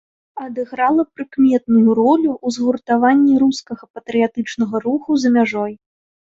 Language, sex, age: Belarusian, female, 30-39